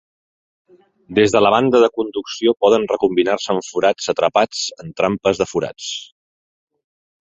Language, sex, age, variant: Catalan, male, 40-49, Central